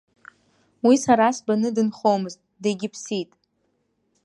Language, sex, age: Abkhazian, female, under 19